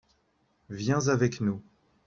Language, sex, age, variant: French, male, 40-49, Français de métropole